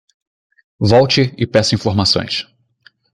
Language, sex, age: Portuguese, male, 19-29